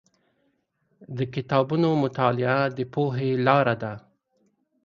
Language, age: Pashto, 30-39